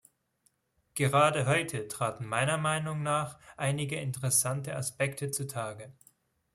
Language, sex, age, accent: German, male, 19-29, Schweizerdeutsch